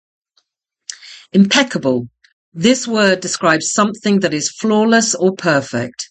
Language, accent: English, England English